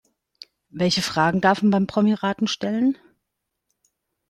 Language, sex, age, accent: German, female, 40-49, Deutschland Deutsch